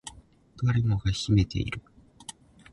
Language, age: Japanese, 19-29